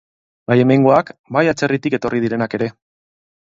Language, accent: Basque, Mendebalekoa (Araba, Bizkaia, Gipuzkoako mendebaleko herri batzuk)